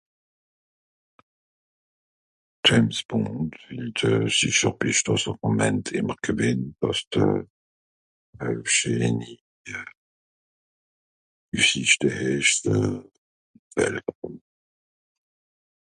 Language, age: Swiss German, 70-79